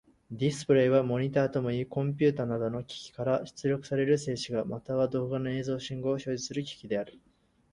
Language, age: Japanese, under 19